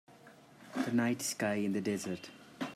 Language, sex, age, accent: English, male, 19-29, India and South Asia (India, Pakistan, Sri Lanka)